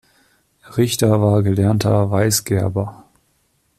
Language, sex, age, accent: German, male, 19-29, Deutschland Deutsch